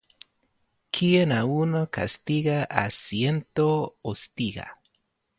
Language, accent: Spanish, España: Centro-Sur peninsular (Madrid, Toledo, Castilla-La Mancha)